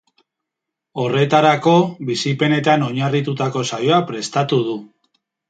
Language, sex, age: Basque, male, 40-49